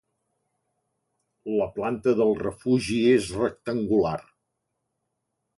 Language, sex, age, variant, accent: Catalan, male, 60-69, Central, central